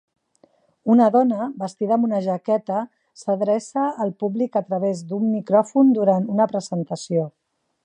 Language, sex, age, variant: Catalan, female, 40-49, Central